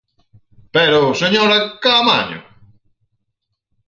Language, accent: Galician, Atlántico (seseo e gheada)